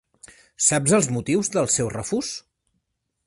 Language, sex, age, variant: Catalan, male, 30-39, Central